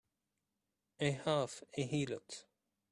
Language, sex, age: English, male, 30-39